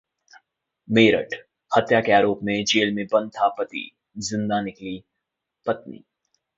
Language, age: Hindi, 19-29